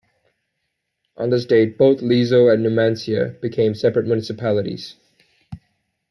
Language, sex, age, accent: English, male, 19-29, Canadian English